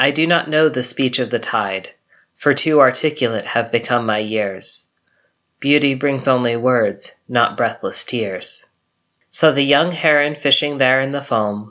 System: none